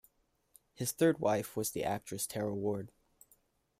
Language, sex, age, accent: English, male, 19-29, United States English